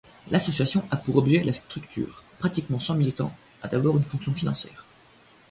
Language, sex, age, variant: French, male, 19-29, Français de métropole